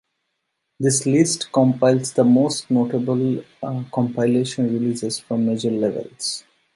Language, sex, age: English, male, 40-49